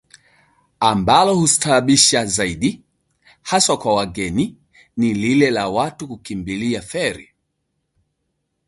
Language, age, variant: Swahili, 40-49, Kiswahili Sanifu (EA)